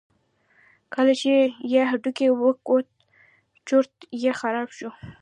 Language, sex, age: Pashto, female, 19-29